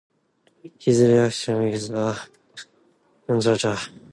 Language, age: English, 19-29